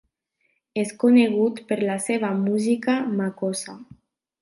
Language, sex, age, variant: Catalan, female, 19-29, Nord-Occidental